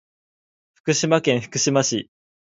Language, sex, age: Japanese, male, 19-29